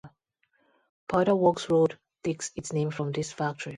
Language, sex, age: English, female, 19-29